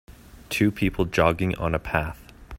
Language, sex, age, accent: English, male, 19-29, Canadian English